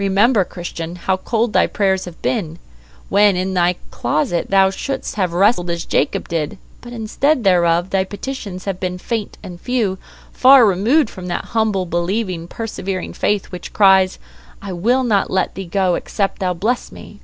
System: none